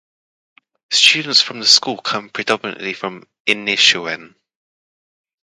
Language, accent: English, England English